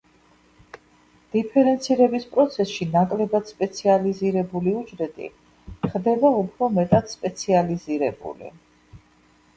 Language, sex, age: Georgian, female, 50-59